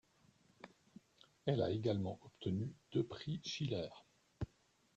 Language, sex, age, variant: French, male, 50-59, Français de métropole